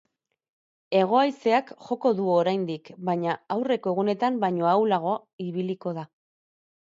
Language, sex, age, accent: Basque, female, 40-49, Mendebalekoa (Araba, Bizkaia, Gipuzkoako mendebaleko herri batzuk)